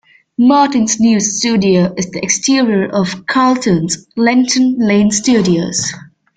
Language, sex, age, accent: English, female, under 19, United States English